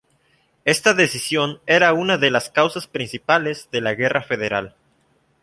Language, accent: Spanish, México